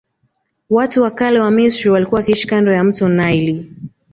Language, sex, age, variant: Swahili, female, 19-29, Kiswahili Sanifu (EA)